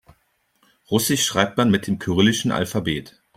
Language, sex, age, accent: German, male, 40-49, Deutschland Deutsch